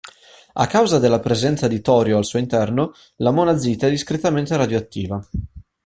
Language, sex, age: Italian, male, 19-29